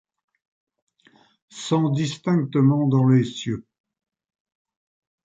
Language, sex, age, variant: French, male, 70-79, Français de métropole